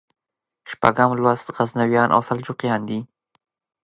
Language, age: Pashto, 19-29